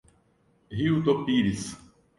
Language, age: Portuguese, 40-49